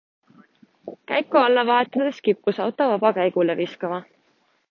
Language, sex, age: Estonian, female, 19-29